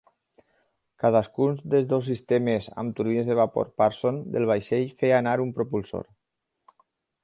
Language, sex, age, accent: Catalan, male, 50-59, valencià